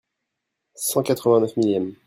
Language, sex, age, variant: French, male, 19-29, Français de métropole